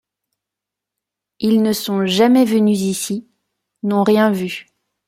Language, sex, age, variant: French, female, 19-29, Français de métropole